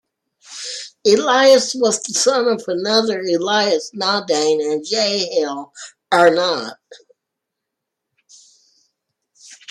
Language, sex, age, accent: English, female, 60-69, United States English